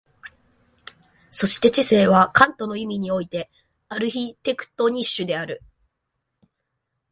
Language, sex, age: Japanese, female, 19-29